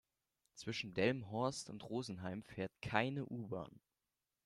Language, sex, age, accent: German, male, under 19, Deutschland Deutsch